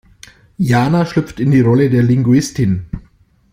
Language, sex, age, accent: German, male, 40-49, Deutschland Deutsch